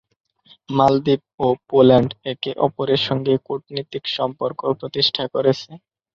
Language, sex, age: Bengali, male, 19-29